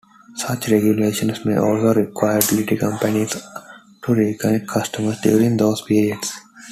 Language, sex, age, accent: English, male, 19-29, India and South Asia (India, Pakistan, Sri Lanka)